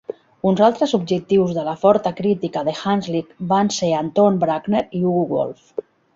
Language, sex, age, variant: Catalan, female, 50-59, Central